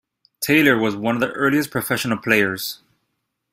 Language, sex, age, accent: English, male, 30-39, United States English